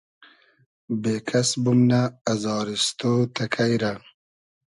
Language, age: Hazaragi, 19-29